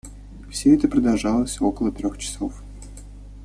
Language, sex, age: Russian, male, 19-29